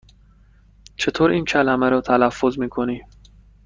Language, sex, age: Persian, male, 19-29